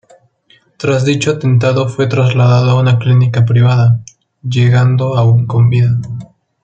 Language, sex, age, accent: Spanish, male, under 19, México